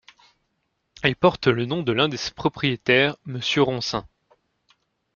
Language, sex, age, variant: French, male, 19-29, Français de métropole